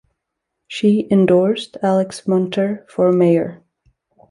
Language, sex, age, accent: English, female, 19-29, United States English